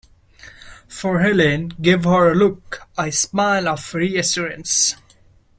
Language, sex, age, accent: English, male, 19-29, India and South Asia (India, Pakistan, Sri Lanka)